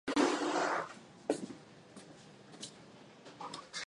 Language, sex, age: Japanese, male, 19-29